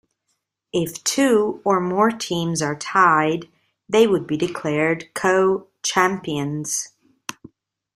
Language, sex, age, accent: English, female, 30-39, United States English